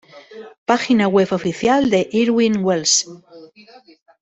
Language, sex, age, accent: Spanish, female, 50-59, España: Centro-Sur peninsular (Madrid, Toledo, Castilla-La Mancha)